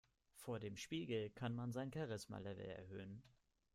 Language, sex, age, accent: German, male, 19-29, Deutschland Deutsch